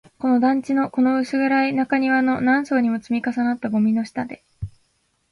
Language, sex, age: Japanese, female, 19-29